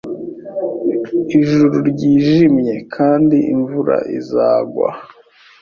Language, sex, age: Kinyarwanda, male, 19-29